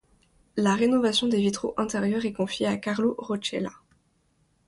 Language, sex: French, female